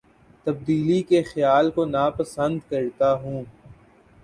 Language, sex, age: Urdu, male, 19-29